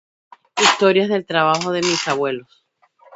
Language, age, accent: Spanish, under 19, Andino-Pacífico: Colombia, Perú, Ecuador, oeste de Bolivia y Venezuela andina